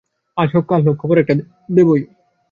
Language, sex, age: Bengali, male, 19-29